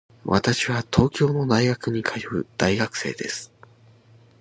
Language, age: Japanese, 19-29